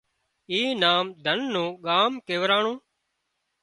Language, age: Wadiyara Koli, 40-49